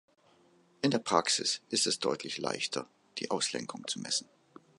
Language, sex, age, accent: German, male, 50-59, Deutschland Deutsch